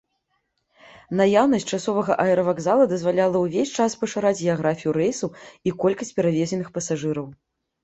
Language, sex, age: Belarusian, female, 19-29